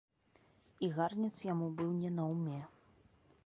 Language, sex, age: Belarusian, female, 30-39